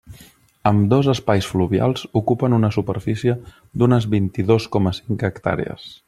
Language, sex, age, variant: Catalan, male, 30-39, Central